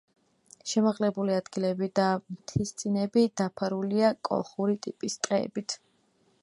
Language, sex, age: Georgian, female, 19-29